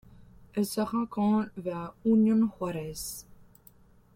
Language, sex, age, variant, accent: French, female, under 19, Français d'Amérique du Nord, Français du Canada